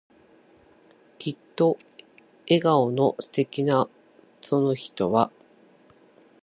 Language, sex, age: Japanese, female, 40-49